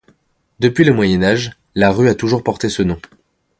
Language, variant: French, Français de métropole